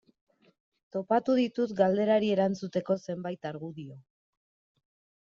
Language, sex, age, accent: Basque, female, 30-39, Erdialdekoa edo Nafarra (Gipuzkoa, Nafarroa)